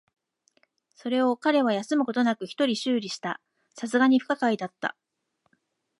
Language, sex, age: Japanese, female, 50-59